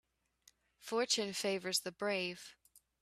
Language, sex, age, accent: English, female, 19-29, United States English